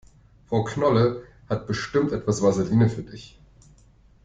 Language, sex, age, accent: German, male, 30-39, Deutschland Deutsch